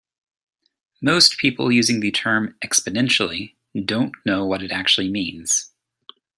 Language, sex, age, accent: English, male, 30-39, United States English